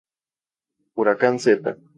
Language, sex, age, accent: Spanish, male, 19-29, México